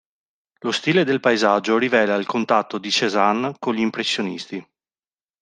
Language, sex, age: Italian, male, 40-49